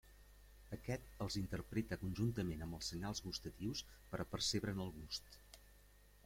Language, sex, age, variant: Catalan, male, 50-59, Central